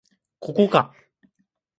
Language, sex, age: Japanese, male, under 19